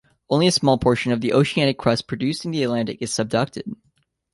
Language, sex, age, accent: English, male, under 19, United States English